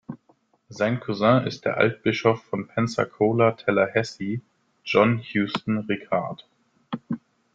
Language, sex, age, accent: German, male, 30-39, Deutschland Deutsch